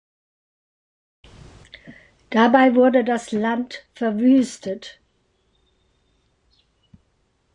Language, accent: German, Deutschland Deutsch